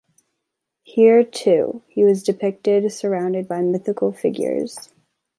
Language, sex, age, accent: English, female, 19-29, United States English